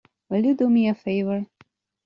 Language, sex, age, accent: English, female, 30-39, United States English